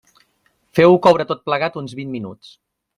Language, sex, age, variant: Catalan, male, 30-39, Nord-Occidental